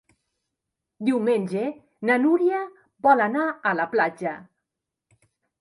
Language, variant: Catalan, Central